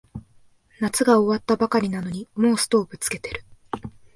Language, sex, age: Japanese, female, 19-29